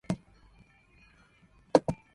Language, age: English, under 19